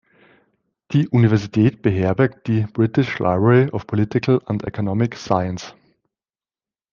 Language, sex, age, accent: German, male, 40-49, Österreichisches Deutsch